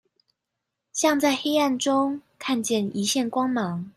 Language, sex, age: Chinese, female, 19-29